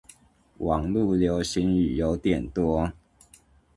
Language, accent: Chinese, 出生地：高雄市